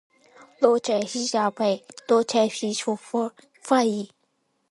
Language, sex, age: Chinese, female, 19-29